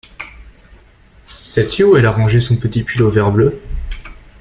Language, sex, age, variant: French, male, under 19, Français de métropole